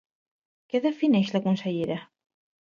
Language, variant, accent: Catalan, Central, central